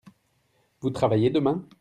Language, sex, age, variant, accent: French, male, 30-39, Français d'Europe, Français de Belgique